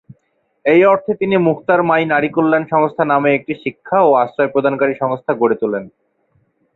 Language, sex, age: Bengali, male, 30-39